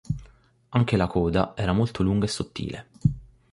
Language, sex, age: Italian, male, 19-29